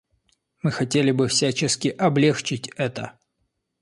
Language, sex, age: Russian, male, 30-39